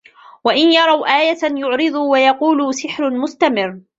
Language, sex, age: Arabic, female, 19-29